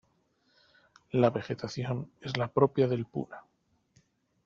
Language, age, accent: Spanish, 40-49, España: Centro-Sur peninsular (Madrid, Toledo, Castilla-La Mancha)